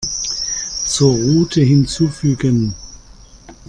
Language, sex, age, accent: German, male, 50-59, Deutschland Deutsch